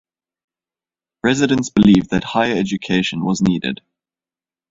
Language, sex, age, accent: English, male, 19-29, Southern African (South Africa, Zimbabwe, Namibia)